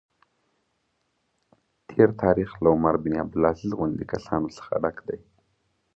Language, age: Pashto, 19-29